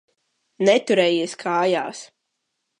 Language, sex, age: Latvian, male, under 19